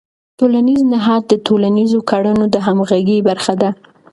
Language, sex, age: Pashto, female, 19-29